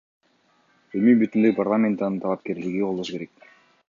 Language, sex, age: Kyrgyz, male, 19-29